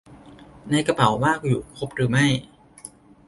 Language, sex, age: Thai, male, 19-29